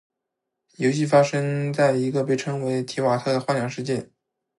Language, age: Chinese, 19-29